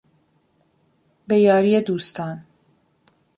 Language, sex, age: Persian, female, 19-29